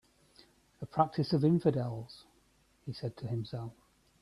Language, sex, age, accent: English, male, 50-59, England English